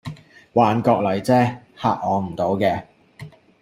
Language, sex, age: Cantonese, male, 30-39